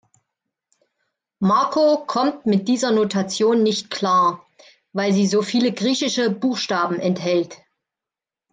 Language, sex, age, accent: German, female, 40-49, Deutschland Deutsch